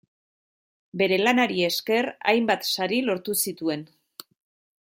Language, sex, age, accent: Basque, female, 40-49, Mendebalekoa (Araba, Bizkaia, Gipuzkoako mendebaleko herri batzuk)